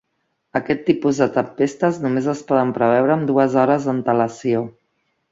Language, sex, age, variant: Catalan, female, 40-49, Central